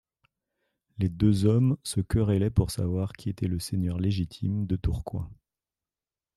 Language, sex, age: French, male, 40-49